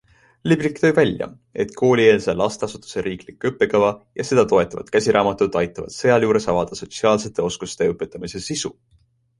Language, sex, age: Estonian, male, 19-29